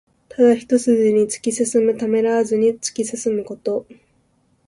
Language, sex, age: Japanese, female, under 19